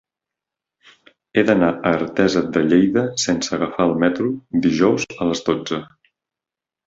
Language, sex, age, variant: Catalan, male, 30-39, Nord-Occidental